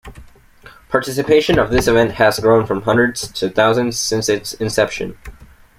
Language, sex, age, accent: English, male, under 19, United States English